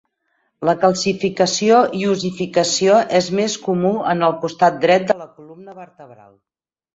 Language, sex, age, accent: Catalan, female, 40-49, gironí